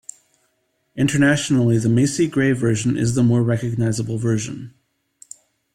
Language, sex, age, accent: English, male, 30-39, United States English